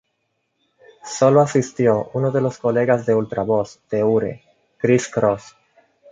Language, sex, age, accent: Spanish, male, 19-29, Caribe: Cuba, Venezuela, Puerto Rico, República Dominicana, Panamá, Colombia caribeña, México caribeño, Costa del golfo de México